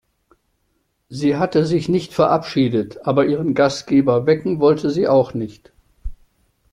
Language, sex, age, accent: German, male, 70-79, Deutschland Deutsch